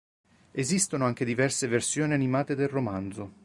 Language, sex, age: Italian, male, 40-49